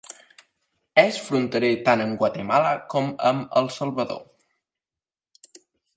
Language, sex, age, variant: Catalan, male, under 19, Septentrional